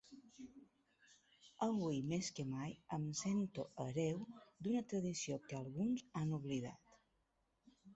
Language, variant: Catalan, Balear